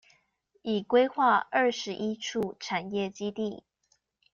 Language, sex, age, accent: Chinese, female, 30-39, 出生地：臺中市